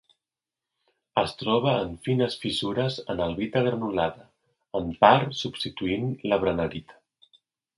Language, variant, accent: Catalan, Central, central